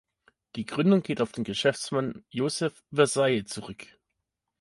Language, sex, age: German, male, 30-39